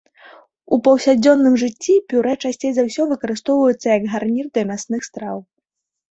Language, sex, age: Belarusian, female, 19-29